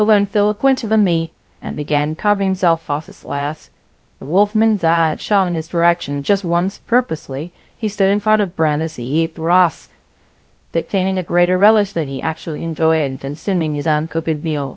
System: TTS, VITS